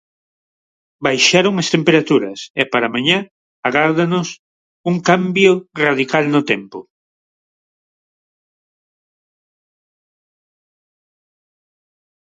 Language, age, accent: Galician, 40-49, Neofalante